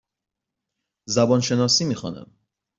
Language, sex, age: Persian, male, 30-39